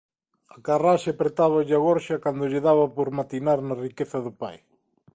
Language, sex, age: Galician, male, 40-49